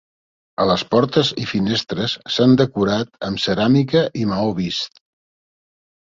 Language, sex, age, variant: Catalan, male, 60-69, Central